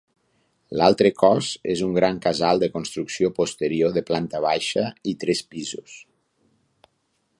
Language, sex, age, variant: Catalan, male, 40-49, Nord-Occidental